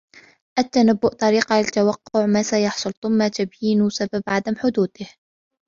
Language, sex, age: Arabic, female, 19-29